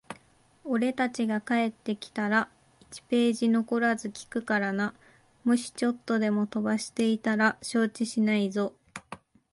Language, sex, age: Japanese, female, 19-29